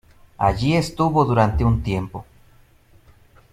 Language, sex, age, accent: Spanish, male, 19-29, México